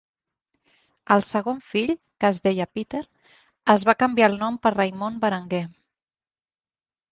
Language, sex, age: Catalan, female, 40-49